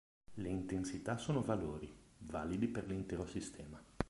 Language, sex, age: Italian, male, 40-49